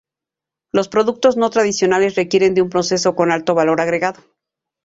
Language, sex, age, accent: Spanish, female, 40-49, México